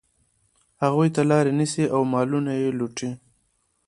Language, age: Pashto, 19-29